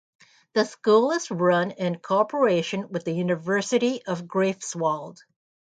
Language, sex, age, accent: English, female, 50-59, United States English